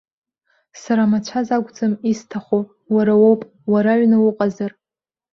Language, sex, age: Abkhazian, female, 19-29